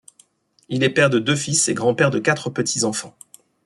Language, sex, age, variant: French, male, 30-39, Français de métropole